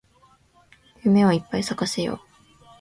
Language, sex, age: Japanese, female, under 19